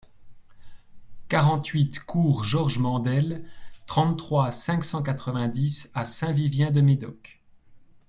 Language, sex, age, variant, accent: French, male, 30-39, Français d'Europe, Français de Suisse